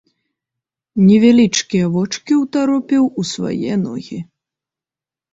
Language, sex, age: Belarusian, female, under 19